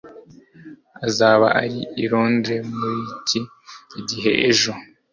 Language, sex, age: Kinyarwanda, male, 19-29